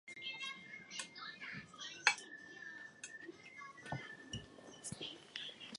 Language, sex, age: English, female, 19-29